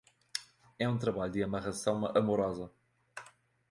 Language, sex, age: Portuguese, male, 40-49